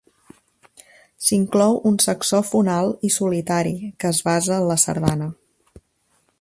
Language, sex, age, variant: Catalan, female, 19-29, Central